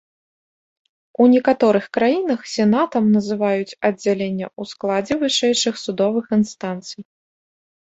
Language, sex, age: Belarusian, female, 19-29